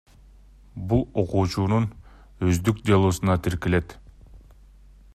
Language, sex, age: Kyrgyz, male, 19-29